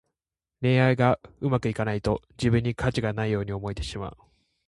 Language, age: Japanese, 19-29